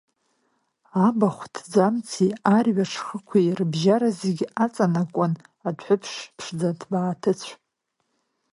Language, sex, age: Abkhazian, female, 30-39